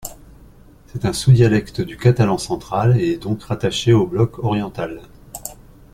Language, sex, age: French, male, 50-59